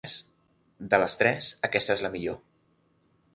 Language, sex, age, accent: Catalan, male, 30-39, central; septentrional